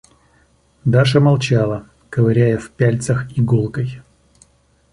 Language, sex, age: Russian, male, 40-49